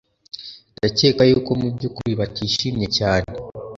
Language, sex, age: Kinyarwanda, male, under 19